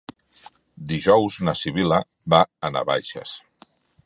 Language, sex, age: Catalan, male, 50-59